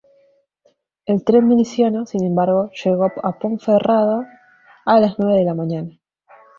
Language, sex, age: Spanish, female, 19-29